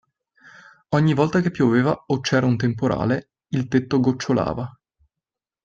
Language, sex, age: Italian, male, 19-29